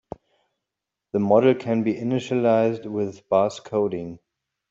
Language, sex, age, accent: English, male, 40-49, England English